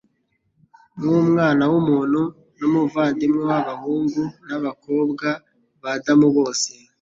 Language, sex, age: Kinyarwanda, male, 19-29